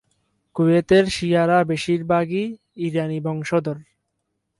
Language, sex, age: Bengali, male, 19-29